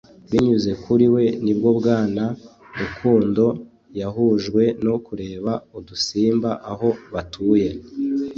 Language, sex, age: Kinyarwanda, male, 19-29